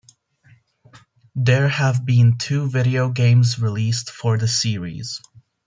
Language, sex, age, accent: English, male, 19-29, United States English